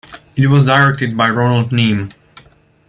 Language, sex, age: English, male, under 19